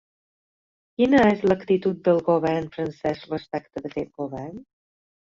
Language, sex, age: Catalan, female, 40-49